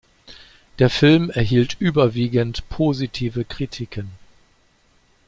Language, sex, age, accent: German, male, 50-59, Deutschland Deutsch